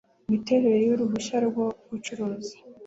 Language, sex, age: Kinyarwanda, female, 19-29